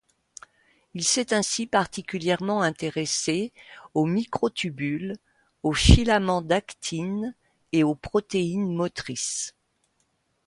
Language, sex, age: French, female, 60-69